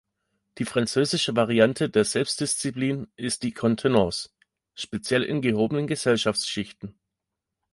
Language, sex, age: German, male, 30-39